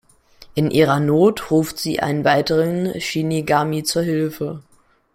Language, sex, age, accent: German, male, under 19, Deutschland Deutsch